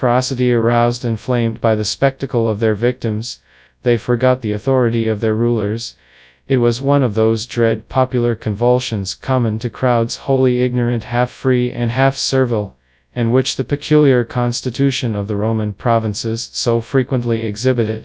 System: TTS, FastPitch